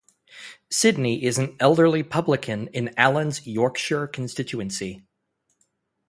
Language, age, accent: English, 19-29, United States English